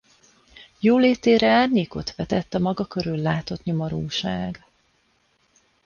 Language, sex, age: Hungarian, female, 30-39